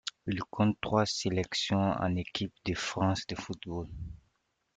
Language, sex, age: French, male, 30-39